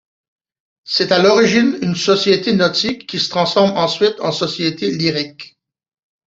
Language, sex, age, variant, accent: French, male, 40-49, Français d'Amérique du Nord, Français du Canada